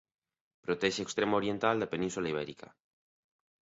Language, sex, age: Galician, male, 30-39